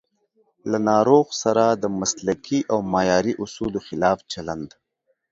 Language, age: Pashto, 30-39